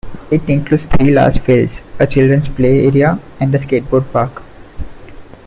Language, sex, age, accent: English, male, 19-29, India and South Asia (India, Pakistan, Sri Lanka)